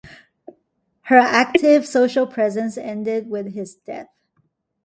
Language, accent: English, United States English